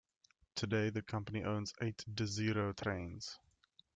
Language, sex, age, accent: English, male, 19-29, United States English